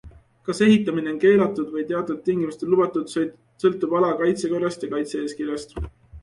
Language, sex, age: Estonian, male, 19-29